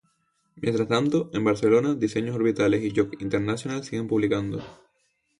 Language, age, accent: Spanish, 19-29, España: Islas Canarias